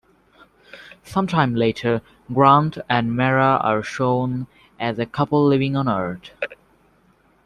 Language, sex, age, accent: English, male, under 19, England English